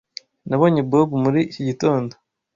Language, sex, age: Kinyarwanda, male, 19-29